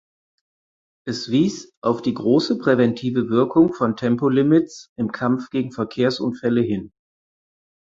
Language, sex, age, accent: German, male, 50-59, Deutschland Deutsch